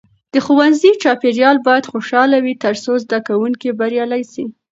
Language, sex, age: Pashto, female, under 19